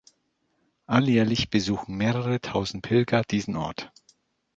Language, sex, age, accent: German, male, 40-49, Deutschland Deutsch